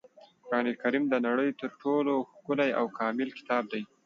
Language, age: Pashto, 19-29